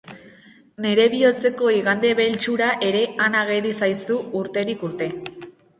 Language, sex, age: Basque, female, under 19